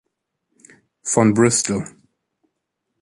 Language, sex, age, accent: German, male, 30-39, Deutschland Deutsch